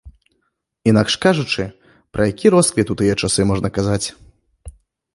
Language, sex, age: Belarusian, male, 19-29